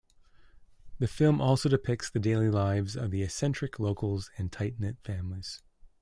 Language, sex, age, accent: English, male, 30-39, Canadian English